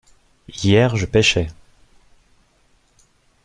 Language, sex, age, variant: French, male, 19-29, Français de métropole